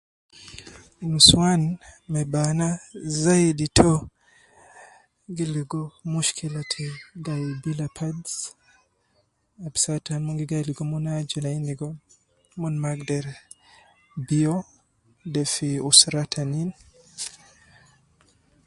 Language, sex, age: Nubi, male, 19-29